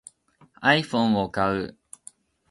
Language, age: Japanese, 19-29